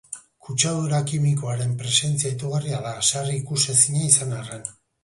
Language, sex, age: Basque, male, 40-49